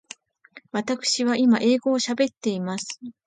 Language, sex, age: Japanese, female, 50-59